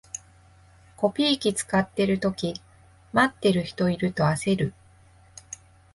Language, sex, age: Japanese, female, 30-39